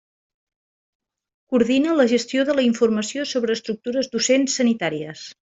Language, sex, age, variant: Catalan, female, 40-49, Central